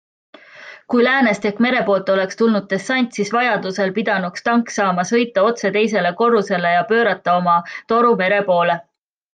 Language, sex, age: Estonian, female, 40-49